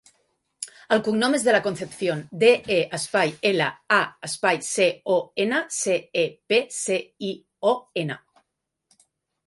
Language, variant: Catalan, Central